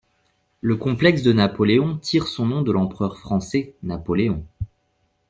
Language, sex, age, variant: French, male, 19-29, Français de métropole